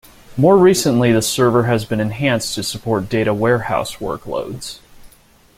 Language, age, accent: English, 19-29, United States English